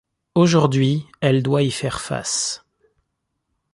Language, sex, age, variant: French, male, 19-29, Français de métropole